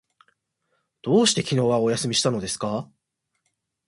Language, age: Japanese, 19-29